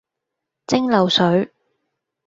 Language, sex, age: Cantonese, female, 19-29